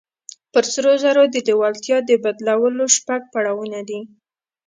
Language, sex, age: Pashto, female, 19-29